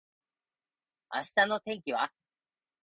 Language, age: Japanese, 19-29